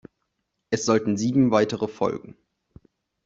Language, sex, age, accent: German, male, 19-29, Deutschland Deutsch